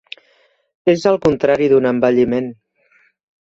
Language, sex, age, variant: Catalan, female, 50-59, Central